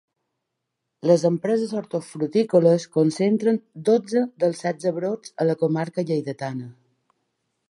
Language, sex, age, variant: Catalan, female, 40-49, Balear